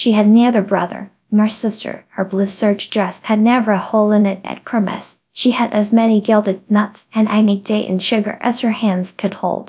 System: TTS, GradTTS